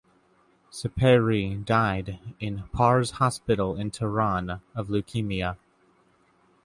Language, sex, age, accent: English, male, 19-29, United States English